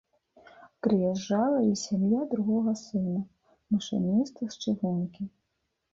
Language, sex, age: Belarusian, female, 30-39